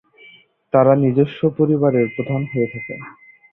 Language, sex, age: Bengali, male, under 19